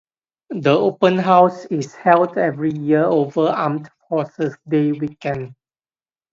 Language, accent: English, Singaporean English